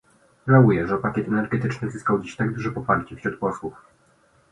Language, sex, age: Polish, male, 19-29